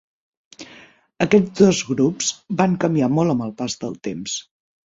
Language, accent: Catalan, central; septentrional